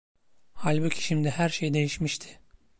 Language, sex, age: Turkish, male, 30-39